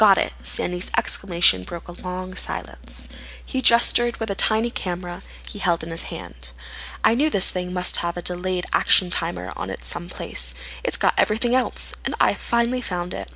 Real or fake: real